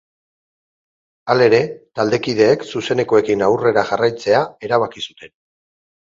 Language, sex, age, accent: Basque, male, 40-49, Erdialdekoa edo Nafarra (Gipuzkoa, Nafarroa)